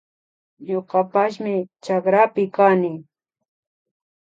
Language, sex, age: Imbabura Highland Quichua, female, 30-39